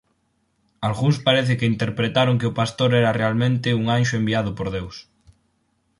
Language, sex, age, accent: Galician, male, 19-29, Atlántico (seseo e gheada)